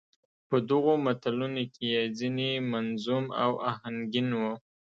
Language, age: Pashto, 19-29